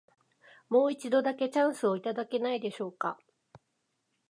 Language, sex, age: Japanese, female, 19-29